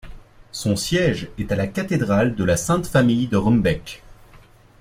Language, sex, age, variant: French, male, 19-29, Français de métropole